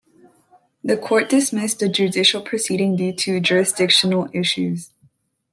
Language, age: English, under 19